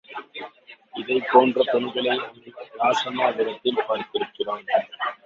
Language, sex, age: Tamil, male, 19-29